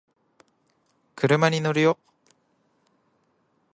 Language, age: Japanese, 19-29